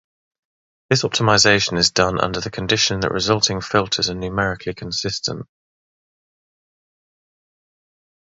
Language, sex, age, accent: English, male, 30-39, England English